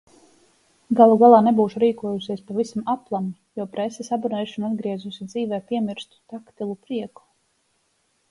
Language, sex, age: Latvian, female, 30-39